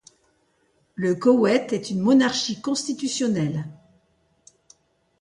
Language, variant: French, Français de métropole